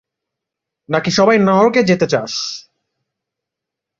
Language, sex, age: Bengali, male, 19-29